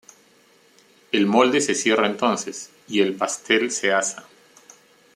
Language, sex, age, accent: Spanish, male, 50-59, Andino-Pacífico: Colombia, Perú, Ecuador, oeste de Bolivia y Venezuela andina